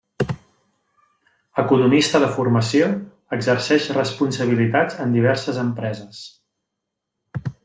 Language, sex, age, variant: Catalan, male, 30-39, Central